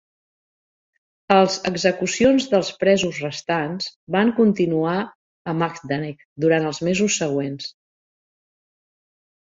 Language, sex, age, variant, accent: Catalan, female, 50-59, Central, Oriental